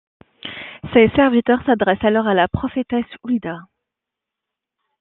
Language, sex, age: French, female, 30-39